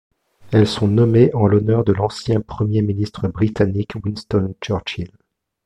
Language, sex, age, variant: French, male, 40-49, Français de métropole